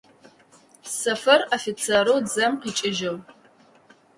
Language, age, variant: Adyghe, 50-59, Адыгабзэ (Кирил, пстэумэ зэдыряе)